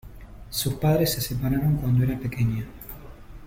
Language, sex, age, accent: Spanish, male, 40-49, Rioplatense: Argentina, Uruguay, este de Bolivia, Paraguay